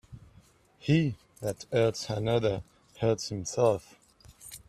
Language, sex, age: English, male, 30-39